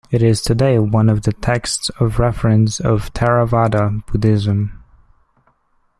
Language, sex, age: English, male, 19-29